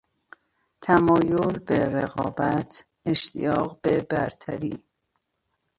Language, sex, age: Persian, female, 40-49